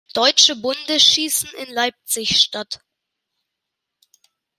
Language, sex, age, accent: German, male, under 19, Deutschland Deutsch